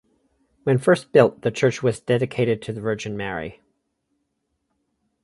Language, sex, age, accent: English, male, 40-49, Canadian English